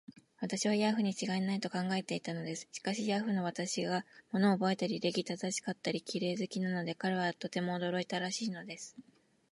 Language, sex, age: Japanese, female, 19-29